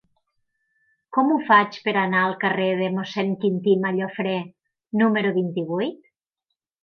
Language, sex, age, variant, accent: Catalan, female, 50-59, Nord-Occidental, Tortosí